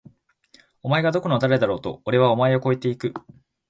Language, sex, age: Japanese, male, 19-29